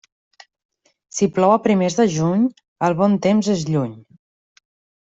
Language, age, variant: Catalan, 19-29, Central